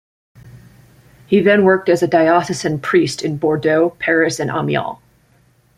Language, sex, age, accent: English, female, 19-29, United States English